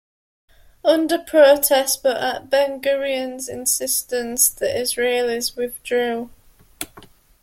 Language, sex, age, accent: English, female, 19-29, England English